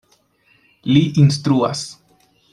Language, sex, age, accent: Esperanto, male, 19-29, Internacia